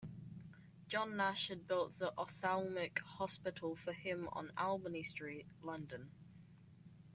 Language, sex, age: English, male, under 19